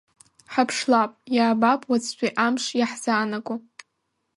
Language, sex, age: Abkhazian, female, under 19